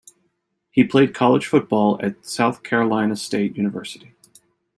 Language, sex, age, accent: English, male, 30-39, United States English